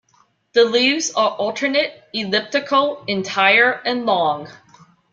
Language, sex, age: English, female, 40-49